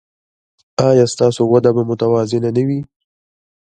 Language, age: Pashto, 19-29